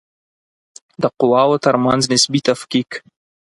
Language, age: Pashto, 19-29